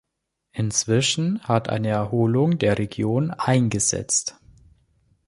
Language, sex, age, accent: German, male, under 19, Deutschland Deutsch